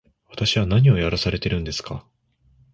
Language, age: Japanese, under 19